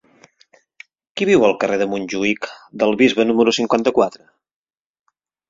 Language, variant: Catalan, Central